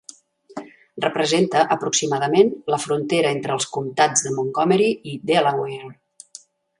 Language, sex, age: Catalan, female, 60-69